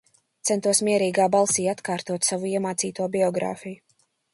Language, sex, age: Latvian, female, under 19